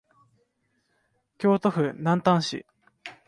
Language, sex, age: Japanese, male, under 19